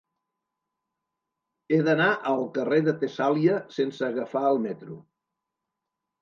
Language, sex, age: Catalan, male, 80-89